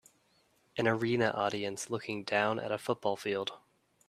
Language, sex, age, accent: English, male, 19-29, United States English